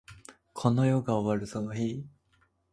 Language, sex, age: Japanese, male, 19-29